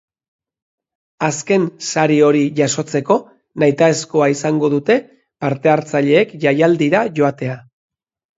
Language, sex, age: Basque, male, 50-59